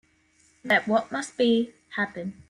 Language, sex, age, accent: English, female, under 19, Australian English